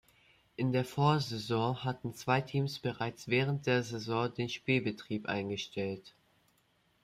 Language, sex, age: German, male, under 19